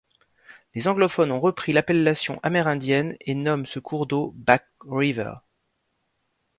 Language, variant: French, Français de métropole